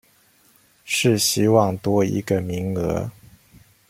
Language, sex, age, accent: Chinese, male, 40-49, 出生地：臺中市